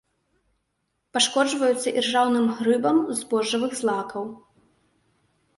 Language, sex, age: Belarusian, female, 30-39